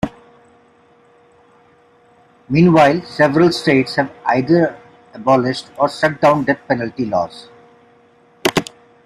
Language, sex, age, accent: English, male, 50-59, India and South Asia (India, Pakistan, Sri Lanka)